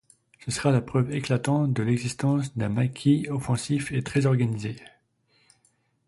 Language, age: French, 30-39